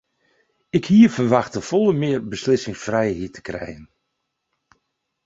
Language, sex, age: Western Frisian, male, 50-59